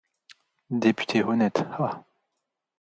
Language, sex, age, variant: French, male, 30-39, Français de métropole